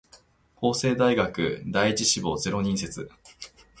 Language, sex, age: Japanese, male, 30-39